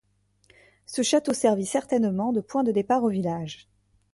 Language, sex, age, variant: French, female, 19-29, Français de métropole